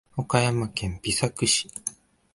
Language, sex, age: Japanese, male, 19-29